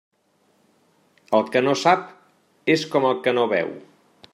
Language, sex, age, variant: Catalan, male, 40-49, Central